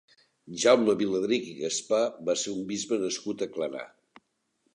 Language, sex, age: Catalan, male, 60-69